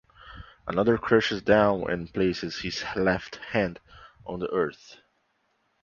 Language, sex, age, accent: English, male, 19-29, United States English